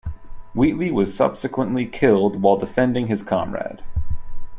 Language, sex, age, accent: English, male, 30-39, United States English